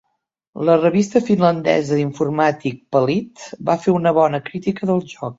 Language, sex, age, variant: Catalan, female, 50-59, Central